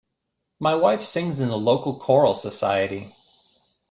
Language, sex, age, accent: English, male, 30-39, United States English